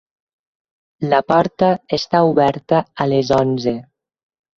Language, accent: Catalan, valencià